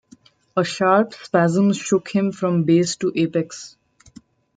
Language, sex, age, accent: English, female, 19-29, India and South Asia (India, Pakistan, Sri Lanka)